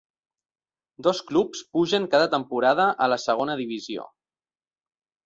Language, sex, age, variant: Catalan, male, 19-29, Central